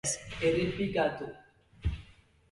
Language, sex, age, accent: Basque, male, 19-29, Mendebalekoa (Araba, Bizkaia, Gipuzkoako mendebaleko herri batzuk)